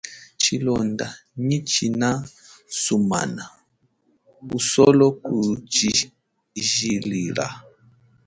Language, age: Chokwe, 30-39